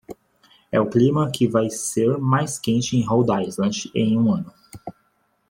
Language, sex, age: Portuguese, male, 19-29